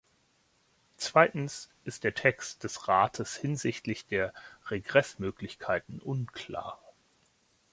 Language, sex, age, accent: German, male, 40-49, Deutschland Deutsch